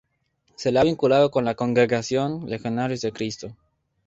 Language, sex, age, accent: Spanish, male, 19-29, México